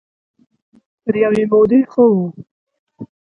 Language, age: Pashto, 19-29